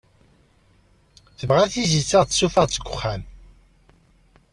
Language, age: Kabyle, 40-49